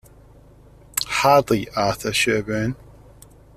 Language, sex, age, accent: English, male, 30-39, Australian English